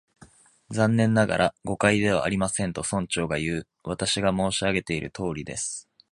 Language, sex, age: Japanese, male, 19-29